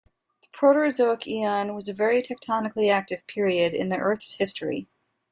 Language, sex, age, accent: English, female, 19-29, United States English